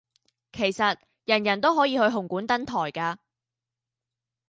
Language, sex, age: Cantonese, female, 19-29